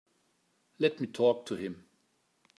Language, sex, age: English, male, 50-59